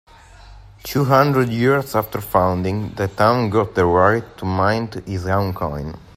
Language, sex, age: English, male, under 19